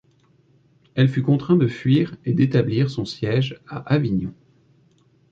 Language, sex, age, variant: French, male, 30-39, Français de métropole